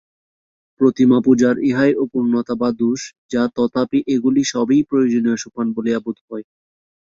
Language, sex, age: Bengali, male, 19-29